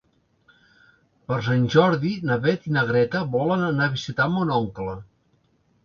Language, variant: Catalan, Central